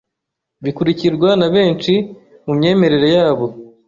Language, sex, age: Kinyarwanda, male, 30-39